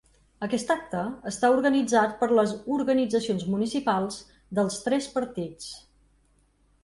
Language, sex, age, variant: Catalan, female, 40-49, Central